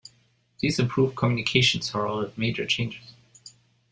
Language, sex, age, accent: English, male, 40-49, United States English